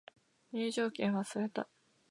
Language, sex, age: Japanese, female, 19-29